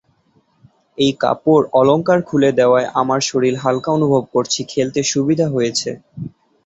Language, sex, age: Bengali, male, 19-29